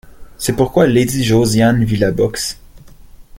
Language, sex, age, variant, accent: French, male, 19-29, Français d'Amérique du Nord, Français du Canada